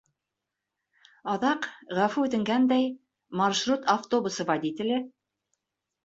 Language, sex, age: Bashkir, female, 40-49